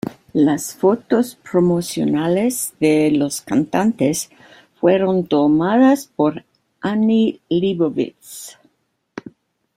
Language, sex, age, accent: Spanish, female, 60-69, México